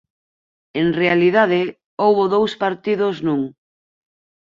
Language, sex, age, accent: Galician, female, 40-49, Normativo (estándar)